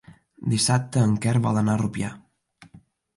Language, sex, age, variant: Catalan, male, 19-29, Balear